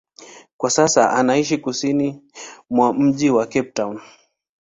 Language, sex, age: Swahili, male, 19-29